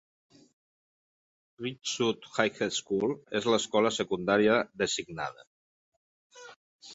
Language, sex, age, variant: Catalan, male, 50-59, Central